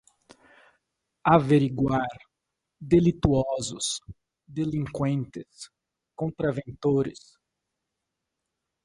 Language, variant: Portuguese, Portuguese (Brasil)